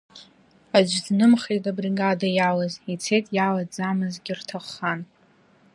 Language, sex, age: Abkhazian, female, under 19